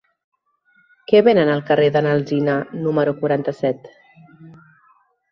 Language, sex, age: Catalan, female, 30-39